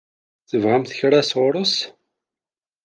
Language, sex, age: Kabyle, male, 30-39